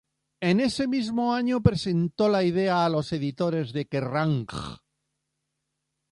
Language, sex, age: Spanish, female, 70-79